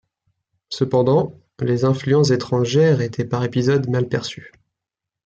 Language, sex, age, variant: French, male, 19-29, Français de métropole